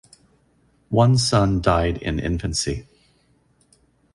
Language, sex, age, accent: English, male, 40-49, United States English